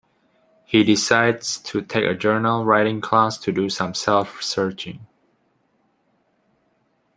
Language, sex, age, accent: English, male, 19-29, Singaporean English